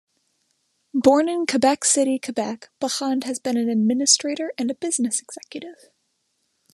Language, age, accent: English, under 19, United States English